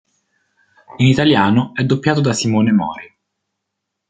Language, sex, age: Italian, male, 19-29